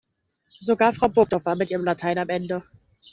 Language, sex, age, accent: German, female, 19-29, Deutschland Deutsch